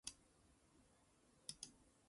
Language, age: Chinese, 19-29